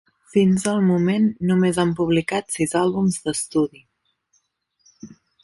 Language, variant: Catalan, Central